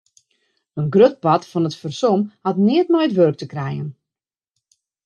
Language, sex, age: Western Frisian, female, 40-49